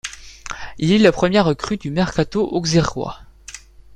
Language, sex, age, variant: French, male, 19-29, Français de métropole